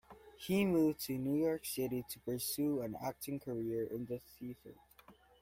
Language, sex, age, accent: English, male, under 19, Filipino